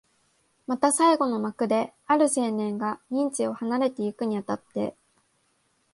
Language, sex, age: Japanese, female, 19-29